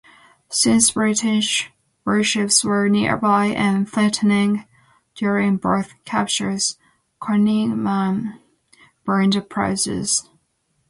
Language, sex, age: English, female, 19-29